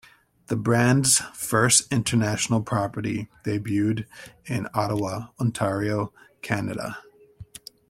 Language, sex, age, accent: English, male, 30-39, United States English